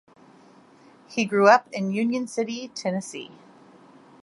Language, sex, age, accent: English, female, 40-49, United States English